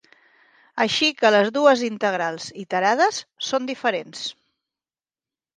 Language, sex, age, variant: Catalan, female, 50-59, Central